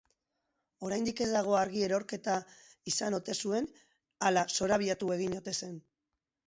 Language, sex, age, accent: Basque, female, 40-49, Mendebalekoa (Araba, Bizkaia, Gipuzkoako mendebaleko herri batzuk)